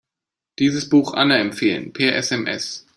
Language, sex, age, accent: German, male, 30-39, Deutschland Deutsch